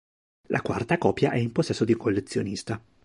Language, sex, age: Italian, male, 30-39